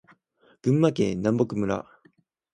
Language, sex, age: Japanese, male, under 19